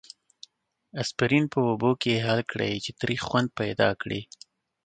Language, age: Pashto, 30-39